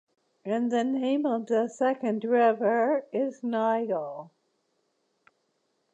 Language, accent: English, Canadian English